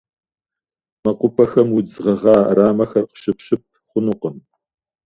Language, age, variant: Kabardian, 50-59, Адыгэбзэ (Къэбэрдей, Кирил, псоми зэдай)